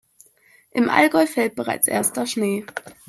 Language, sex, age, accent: German, female, 19-29, Deutschland Deutsch